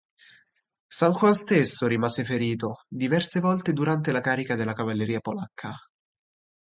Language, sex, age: Italian, male, 19-29